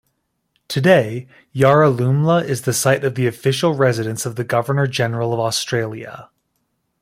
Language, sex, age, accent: English, male, 30-39, United States English